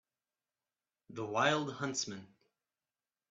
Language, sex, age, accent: English, male, 19-29, United States English